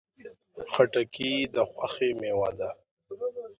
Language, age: Pashto, 19-29